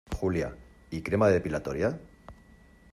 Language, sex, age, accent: Spanish, male, 40-49, España: Norte peninsular (Asturias, Castilla y León, Cantabria, País Vasco, Navarra, Aragón, La Rioja, Guadalajara, Cuenca)